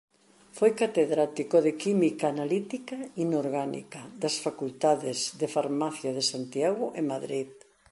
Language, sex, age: Galician, female, 60-69